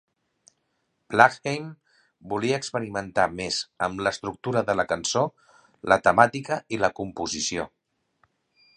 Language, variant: Catalan, Central